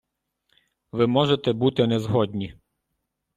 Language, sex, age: Ukrainian, male, 30-39